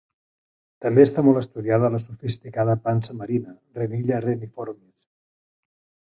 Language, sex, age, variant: Catalan, male, 50-59, Nord-Occidental